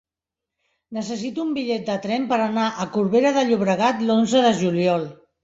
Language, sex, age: Catalan, female, 60-69